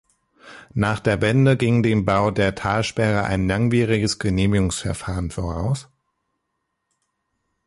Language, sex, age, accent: German, male, 30-39, Deutschland Deutsch